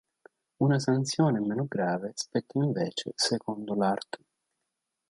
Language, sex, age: Italian, male, 19-29